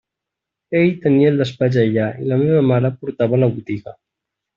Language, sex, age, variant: Catalan, male, 30-39, Central